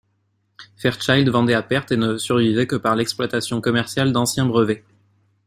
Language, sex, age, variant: French, male, 19-29, Français de métropole